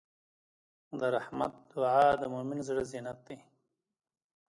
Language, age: Pashto, 40-49